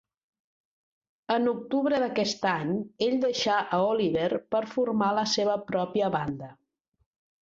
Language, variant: Catalan, Central